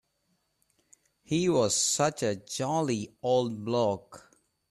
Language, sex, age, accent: English, male, 40-49, India and South Asia (India, Pakistan, Sri Lanka)